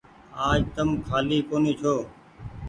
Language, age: Goaria, 19-29